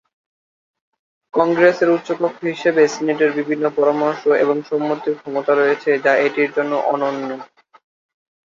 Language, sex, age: Bengali, male, 19-29